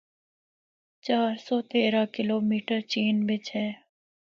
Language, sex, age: Northern Hindko, female, 19-29